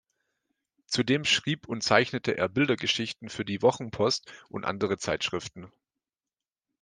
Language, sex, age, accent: German, male, 30-39, Deutschland Deutsch